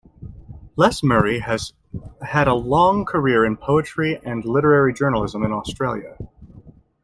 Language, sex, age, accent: English, male, 19-29, United States English